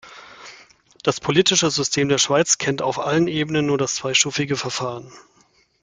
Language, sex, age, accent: German, male, 30-39, Deutschland Deutsch